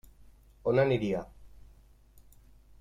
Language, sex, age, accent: Catalan, male, 30-39, valencià